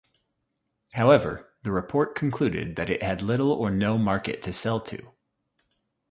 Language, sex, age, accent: English, male, 30-39, United States English